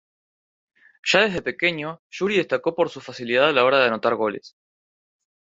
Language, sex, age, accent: Spanish, male, under 19, Rioplatense: Argentina, Uruguay, este de Bolivia, Paraguay